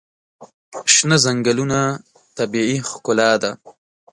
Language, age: Pashto, 19-29